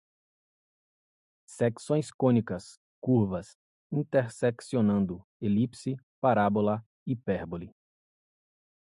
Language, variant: Portuguese, Portuguese (Brasil)